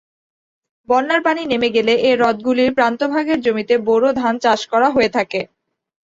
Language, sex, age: Bengali, female, 19-29